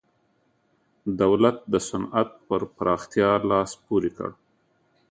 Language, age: Pashto, 50-59